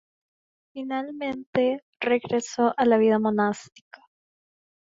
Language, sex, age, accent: Spanish, female, under 19, América central